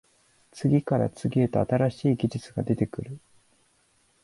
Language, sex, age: Japanese, male, 19-29